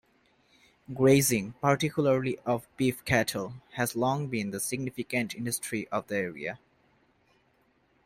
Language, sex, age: English, male, 19-29